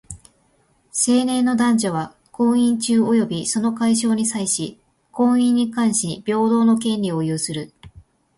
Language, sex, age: Japanese, female, 19-29